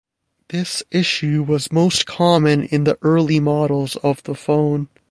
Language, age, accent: English, 19-29, United States English